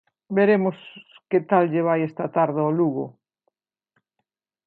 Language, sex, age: Galician, female, 60-69